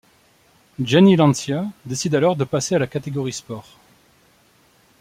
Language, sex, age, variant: French, male, 40-49, Français de métropole